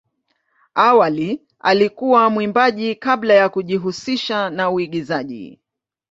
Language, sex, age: Swahili, female, 50-59